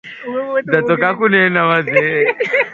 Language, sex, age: Swahili, male, 19-29